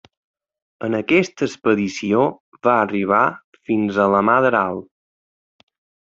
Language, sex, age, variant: Catalan, male, 30-39, Balear